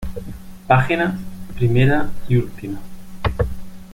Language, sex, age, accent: Spanish, male, 40-49, España: Sur peninsular (Andalucia, Extremadura, Murcia)